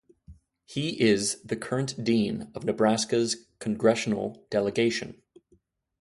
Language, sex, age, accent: English, male, 30-39, United States English